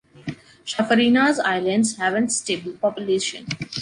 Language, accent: English, India and South Asia (India, Pakistan, Sri Lanka)